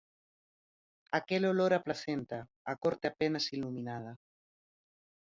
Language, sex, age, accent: Galician, female, 40-49, Oriental (común en zona oriental)